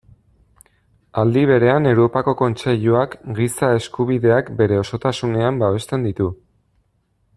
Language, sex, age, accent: Basque, male, 30-39, Erdialdekoa edo Nafarra (Gipuzkoa, Nafarroa)